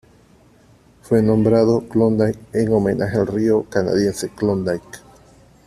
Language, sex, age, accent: Spanish, male, 30-39, Caribe: Cuba, Venezuela, Puerto Rico, República Dominicana, Panamá, Colombia caribeña, México caribeño, Costa del golfo de México